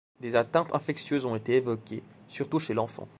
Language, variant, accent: French, Français d'Europe, Français de Suisse